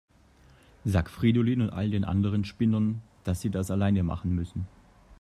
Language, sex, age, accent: German, male, 30-39, Deutschland Deutsch